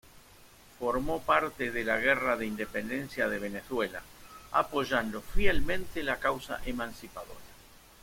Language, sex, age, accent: Spanish, male, 60-69, Rioplatense: Argentina, Uruguay, este de Bolivia, Paraguay